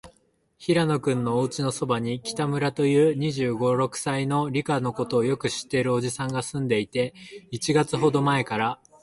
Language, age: Japanese, 19-29